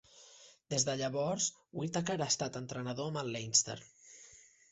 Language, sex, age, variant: Catalan, male, 19-29, Central